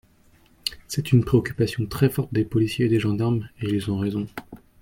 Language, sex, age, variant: French, male, 30-39, Français de métropole